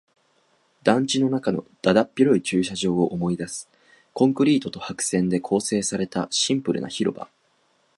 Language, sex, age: Japanese, male, 19-29